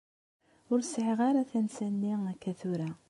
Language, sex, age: Kabyle, female, 30-39